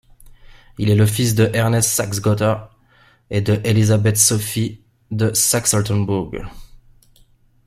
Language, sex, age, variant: French, male, 30-39, Français de métropole